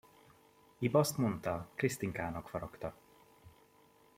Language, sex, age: Hungarian, male, 19-29